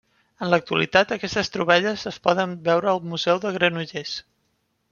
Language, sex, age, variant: Catalan, male, 19-29, Central